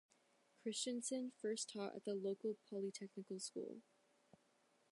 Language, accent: English, United States English